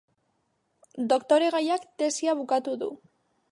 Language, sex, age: Basque, female, 19-29